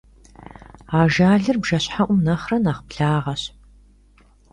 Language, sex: Kabardian, female